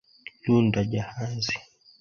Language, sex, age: Swahili, male, 30-39